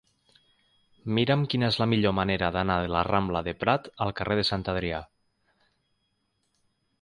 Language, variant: Catalan, Nord-Occidental